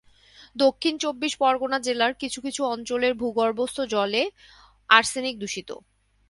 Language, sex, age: Bengali, male, 30-39